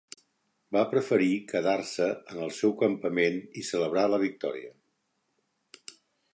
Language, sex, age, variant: Catalan, male, 60-69, Central